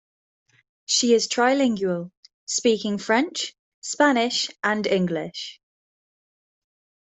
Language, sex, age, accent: English, female, 19-29, England English